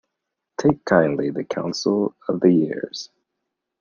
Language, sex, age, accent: English, male, 30-39, United States English